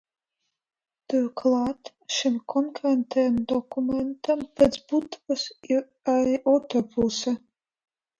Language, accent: Latvian, Krievu